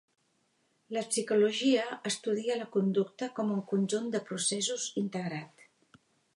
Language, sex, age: Catalan, female, 60-69